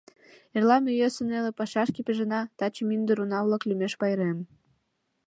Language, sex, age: Mari, female, under 19